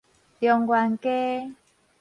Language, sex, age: Min Nan Chinese, female, 40-49